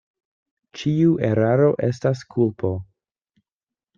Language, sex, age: Esperanto, male, 19-29